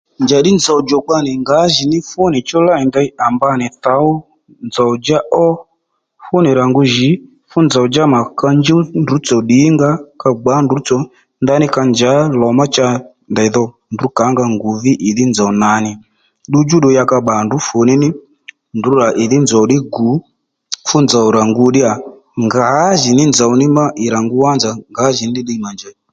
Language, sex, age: Lendu, male, 30-39